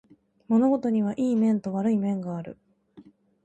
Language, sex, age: Japanese, female, 19-29